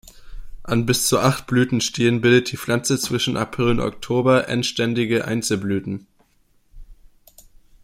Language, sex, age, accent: German, male, 19-29, Deutschland Deutsch